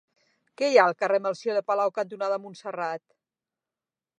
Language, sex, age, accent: Catalan, female, 40-49, central; nord-occidental